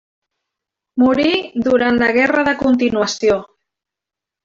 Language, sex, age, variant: Catalan, female, 40-49, Central